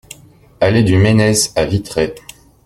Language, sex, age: French, male, 30-39